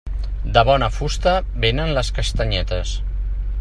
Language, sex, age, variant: Catalan, male, 40-49, Central